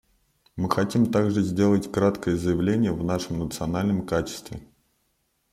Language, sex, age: Russian, male, 30-39